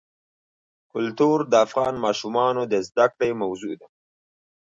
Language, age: Pashto, 19-29